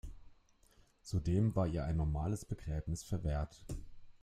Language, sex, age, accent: German, male, 30-39, Deutschland Deutsch